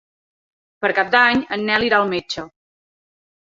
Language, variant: Catalan, Central